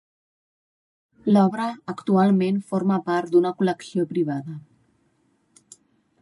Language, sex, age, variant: Catalan, female, 19-29, Central